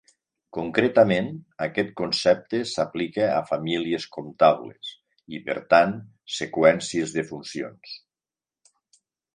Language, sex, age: Catalan, male, 60-69